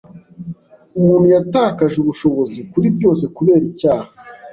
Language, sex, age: Kinyarwanda, male, 19-29